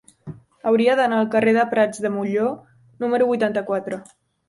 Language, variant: Catalan, Central